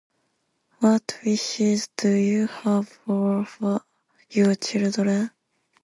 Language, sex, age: English, female, under 19